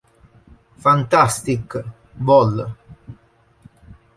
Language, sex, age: Italian, male, 50-59